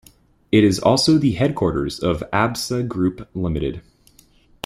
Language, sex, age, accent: English, male, 19-29, United States English